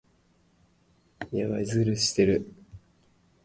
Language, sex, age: Japanese, male, 19-29